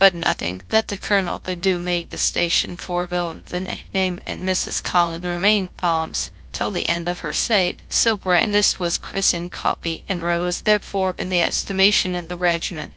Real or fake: fake